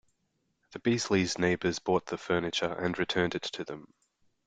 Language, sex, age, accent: English, male, 30-39, Australian English